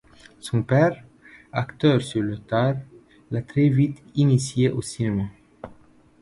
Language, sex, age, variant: French, male, 19-29, Français de métropole